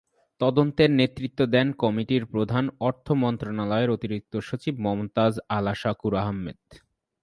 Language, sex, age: Bengali, male, 19-29